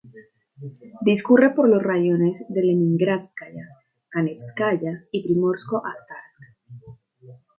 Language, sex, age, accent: Spanish, female, 40-49, Andino-Pacífico: Colombia, Perú, Ecuador, oeste de Bolivia y Venezuela andina